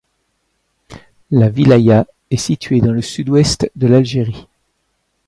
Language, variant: French, Français de métropole